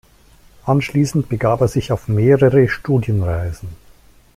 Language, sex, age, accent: German, male, 50-59, Deutschland Deutsch